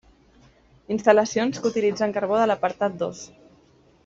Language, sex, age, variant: Catalan, female, 19-29, Central